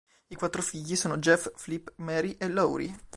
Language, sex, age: Italian, male, 19-29